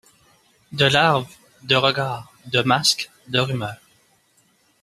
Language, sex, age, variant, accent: French, male, 30-39, Français d'Amérique du Nord, Français du Canada